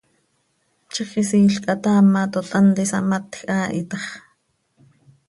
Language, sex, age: Seri, female, 30-39